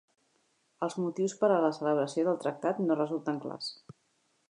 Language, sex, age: Catalan, female, 40-49